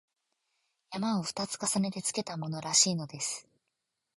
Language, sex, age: Japanese, female, 19-29